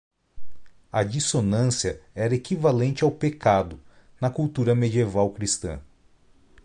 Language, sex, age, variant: Portuguese, male, 30-39, Portuguese (Brasil)